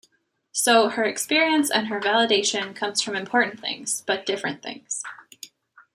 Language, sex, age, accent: English, female, 19-29, United States English